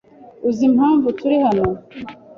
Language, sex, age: Kinyarwanda, female, 40-49